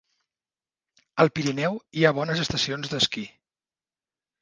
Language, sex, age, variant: Catalan, male, 40-49, Central